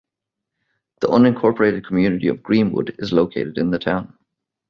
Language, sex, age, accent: English, male, 30-39, Irish English